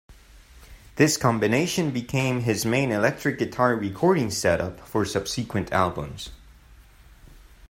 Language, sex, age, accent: English, male, 19-29, United States English